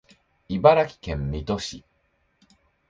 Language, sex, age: Japanese, male, 19-29